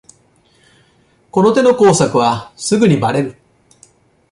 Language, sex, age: Japanese, male, 50-59